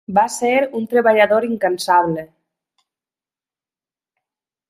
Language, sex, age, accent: Catalan, female, 30-39, valencià